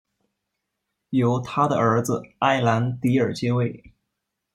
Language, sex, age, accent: Chinese, male, 19-29, 出生地：四川省